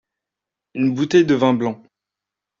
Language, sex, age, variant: French, male, 40-49, Français de métropole